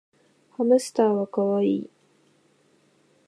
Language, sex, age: Japanese, female, 19-29